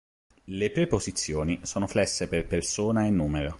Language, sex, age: Italian, male, 30-39